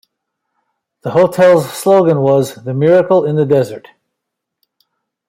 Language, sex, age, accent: English, male, 70-79, United States English